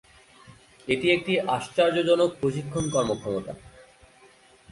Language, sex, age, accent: Bengali, male, 19-29, Native